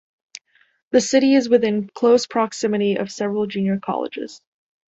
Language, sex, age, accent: English, female, 19-29, United States English